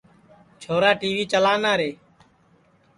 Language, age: Sansi, 19-29